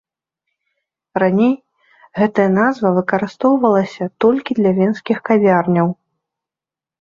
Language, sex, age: Belarusian, female, 19-29